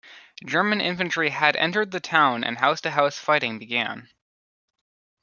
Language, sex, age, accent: English, male, under 19, United States English